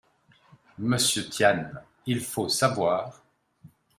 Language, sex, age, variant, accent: French, male, 50-59, Français d'Europe, Français de Suisse